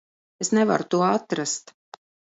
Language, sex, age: Latvian, female, 50-59